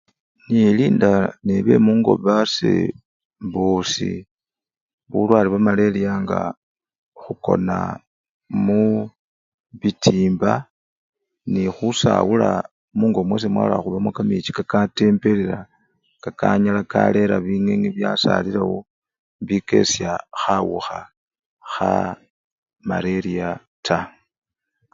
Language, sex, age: Luyia, male, 40-49